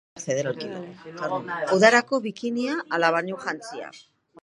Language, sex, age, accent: Basque, female, 60-69, Erdialdekoa edo Nafarra (Gipuzkoa, Nafarroa)